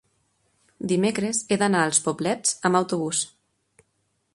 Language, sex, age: Catalan, female, 30-39